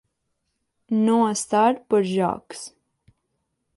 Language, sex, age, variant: Catalan, female, under 19, Balear